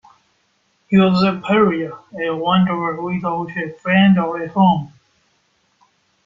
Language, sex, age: English, male, 19-29